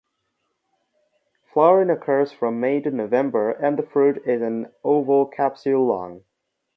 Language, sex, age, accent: English, male, under 19, United States English